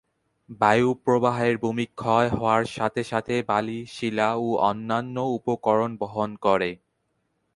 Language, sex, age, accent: Bengali, male, 19-29, fluent